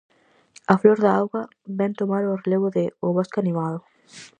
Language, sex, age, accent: Galician, female, under 19, Atlántico (seseo e gheada)